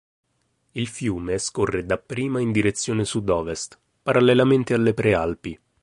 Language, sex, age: Italian, male, 30-39